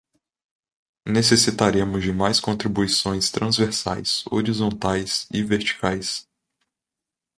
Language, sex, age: Portuguese, male, 19-29